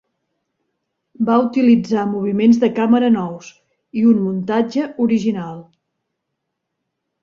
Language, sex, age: Catalan, female, 40-49